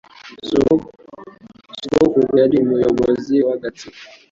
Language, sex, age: Kinyarwanda, male, under 19